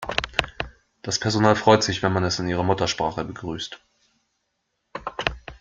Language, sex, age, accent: German, male, 19-29, Deutschland Deutsch